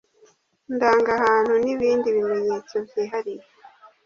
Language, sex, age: Kinyarwanda, female, 30-39